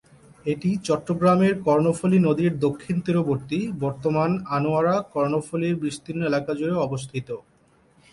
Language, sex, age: Bengali, male, 30-39